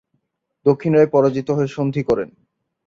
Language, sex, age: Bengali, male, 19-29